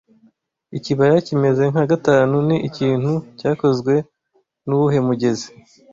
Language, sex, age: Kinyarwanda, male, 19-29